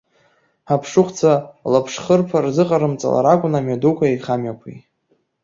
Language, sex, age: Abkhazian, male, under 19